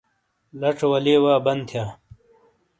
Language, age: Shina, 30-39